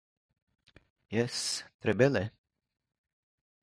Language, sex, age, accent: Esperanto, male, 30-39, Internacia